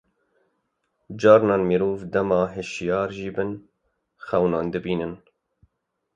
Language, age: Kurdish, 30-39